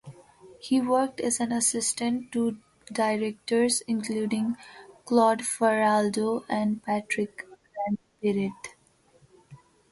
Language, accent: English, India and South Asia (India, Pakistan, Sri Lanka)